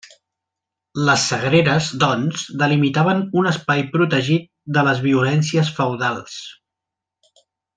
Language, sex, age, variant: Catalan, male, 40-49, Central